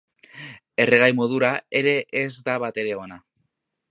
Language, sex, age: Basque, male, under 19